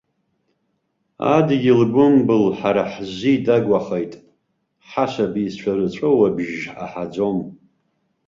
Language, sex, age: Abkhazian, male, 50-59